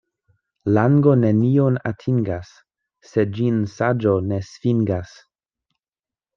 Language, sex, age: Esperanto, male, 19-29